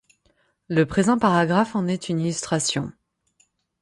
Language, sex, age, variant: French, female, 30-39, Français de métropole